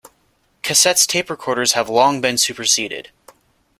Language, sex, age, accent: English, male, 19-29, United States English